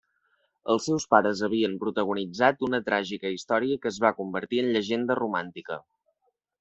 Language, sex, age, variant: Catalan, male, under 19, Central